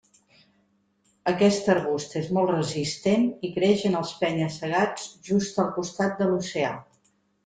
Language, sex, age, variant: Catalan, female, 50-59, Central